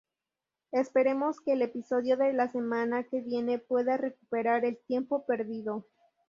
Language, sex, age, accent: Spanish, female, 19-29, México